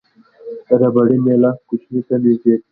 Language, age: Pashto, 19-29